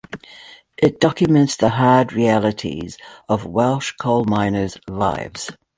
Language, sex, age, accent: English, female, 50-59, New Zealand English